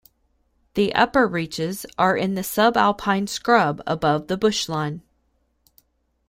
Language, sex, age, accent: English, female, 30-39, United States English